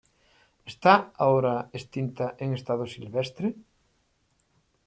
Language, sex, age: Spanish, male, 50-59